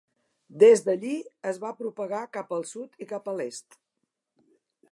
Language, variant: Catalan, Central